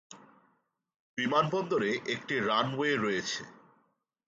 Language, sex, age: Bengali, male, 40-49